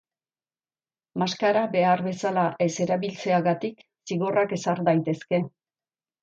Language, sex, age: Basque, female, 50-59